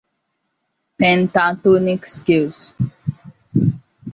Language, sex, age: English, female, 19-29